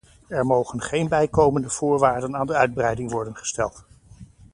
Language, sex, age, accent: Dutch, male, 50-59, Nederlands Nederlands